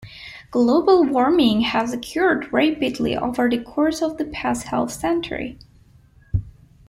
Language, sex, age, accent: English, female, 19-29, United States English